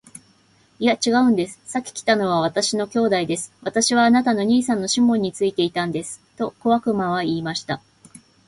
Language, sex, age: Japanese, female, 40-49